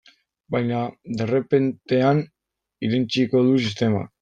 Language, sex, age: Basque, male, 19-29